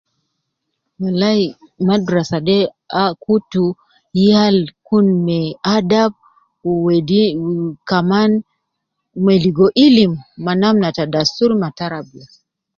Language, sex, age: Nubi, female, 50-59